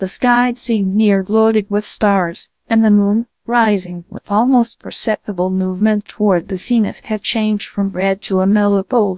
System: TTS, GlowTTS